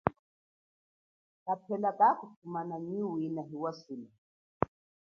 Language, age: Chokwe, 40-49